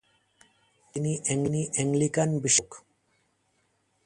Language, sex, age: Bengali, male, 30-39